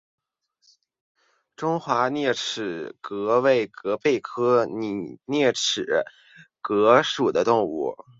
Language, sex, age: Chinese, male, 19-29